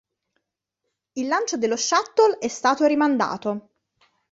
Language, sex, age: Italian, female, 30-39